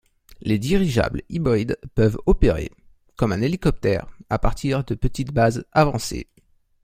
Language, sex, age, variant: French, male, 19-29, Français de métropole